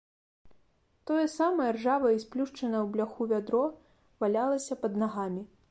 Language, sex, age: Belarusian, female, 19-29